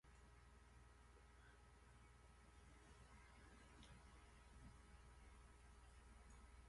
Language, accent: English, Canadian English